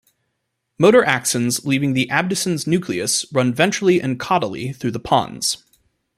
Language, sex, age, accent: English, male, 19-29, United States English